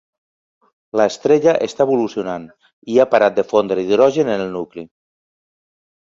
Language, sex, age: Catalan, male, 50-59